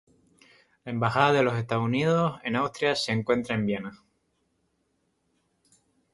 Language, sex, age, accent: Spanish, male, 19-29, España: Islas Canarias